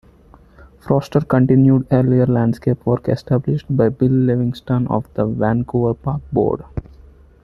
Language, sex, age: English, male, 19-29